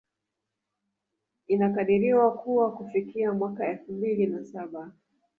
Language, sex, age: Swahili, female, 50-59